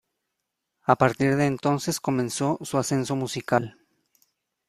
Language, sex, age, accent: Spanish, male, 30-39, México